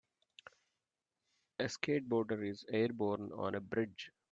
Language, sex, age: English, male, 40-49